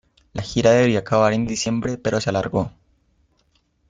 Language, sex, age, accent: Spanish, male, under 19, Andino-Pacífico: Colombia, Perú, Ecuador, oeste de Bolivia y Venezuela andina